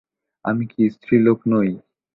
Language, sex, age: Bengali, male, 19-29